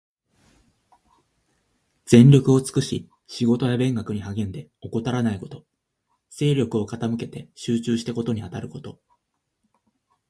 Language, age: Japanese, 19-29